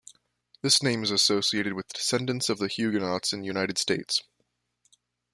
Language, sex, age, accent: English, male, under 19, United States English